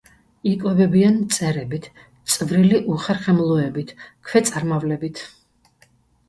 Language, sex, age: Georgian, female, 50-59